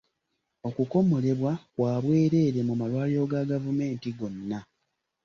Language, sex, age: Ganda, male, 19-29